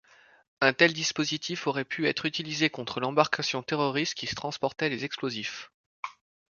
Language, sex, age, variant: French, male, 30-39, Français de métropole